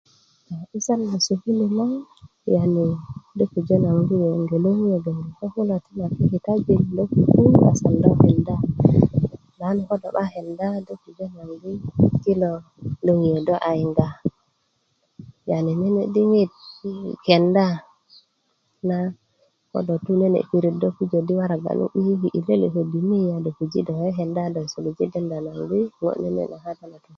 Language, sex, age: Kuku, female, 19-29